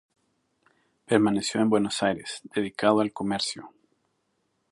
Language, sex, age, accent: Spanish, male, 40-49, América central